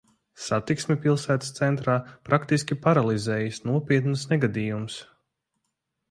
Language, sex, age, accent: Latvian, male, 30-39, bez akcenta